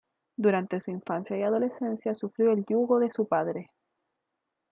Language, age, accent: Spanish, 19-29, Chileno: Chile, Cuyo